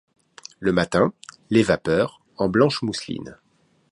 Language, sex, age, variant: French, male, 40-49, Français de métropole